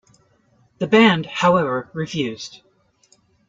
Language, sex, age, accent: English, male, 19-29, United States English